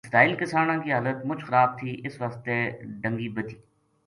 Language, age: Gujari, 40-49